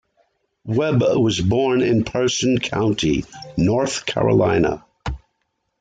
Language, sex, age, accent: English, male, 50-59, United States English